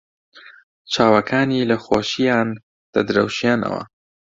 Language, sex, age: Central Kurdish, male, 19-29